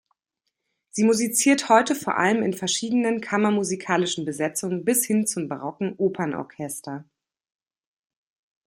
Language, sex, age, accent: German, female, 30-39, Deutschland Deutsch